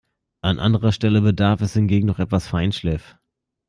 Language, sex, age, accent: German, male, 30-39, Deutschland Deutsch